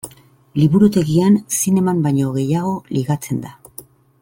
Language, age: Basque, 50-59